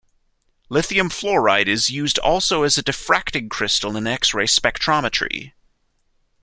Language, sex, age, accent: English, male, 19-29, United States English